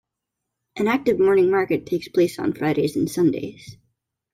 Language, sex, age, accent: English, female, 30-39, United States English